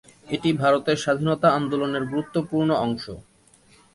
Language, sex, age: Bengali, male, 19-29